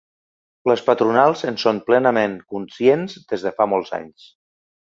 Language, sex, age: Catalan, male, 50-59